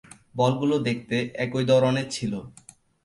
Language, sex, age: Bengali, male, 19-29